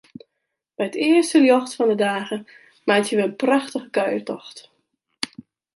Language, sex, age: Western Frisian, female, 40-49